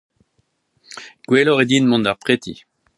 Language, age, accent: Breton, 50-59, Leoneg